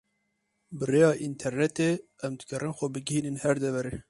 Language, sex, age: Kurdish, male, 30-39